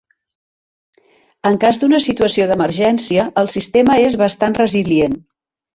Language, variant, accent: Catalan, Central, central